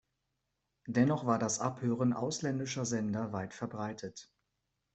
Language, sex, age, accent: German, male, 19-29, Deutschland Deutsch